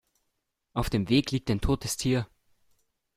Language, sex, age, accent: German, male, under 19, Österreichisches Deutsch